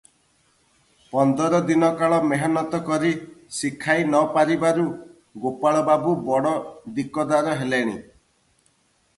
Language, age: Odia, 30-39